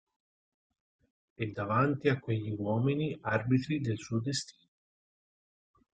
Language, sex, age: Italian, male, 30-39